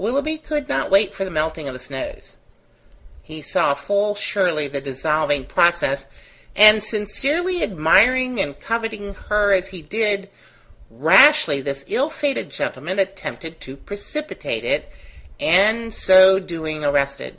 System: none